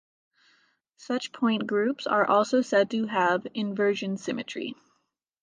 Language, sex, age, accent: English, female, 19-29, United States English